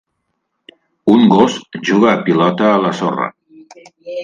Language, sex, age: Catalan, male, 50-59